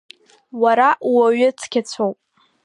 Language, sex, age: Abkhazian, female, under 19